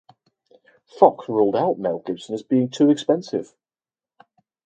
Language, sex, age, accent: English, male, under 19, England English